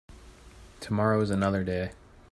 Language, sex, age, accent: English, male, under 19, United States English